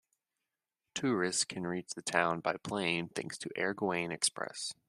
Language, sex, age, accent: English, male, 19-29, United States English